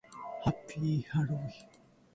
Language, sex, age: Japanese, male, 19-29